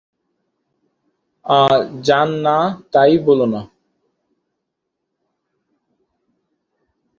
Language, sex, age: Bengali, male, 19-29